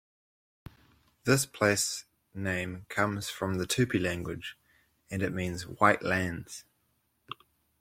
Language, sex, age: English, male, 30-39